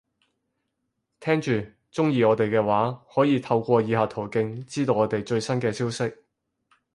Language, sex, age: Cantonese, male, 30-39